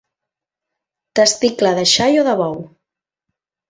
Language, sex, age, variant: Catalan, female, under 19, Central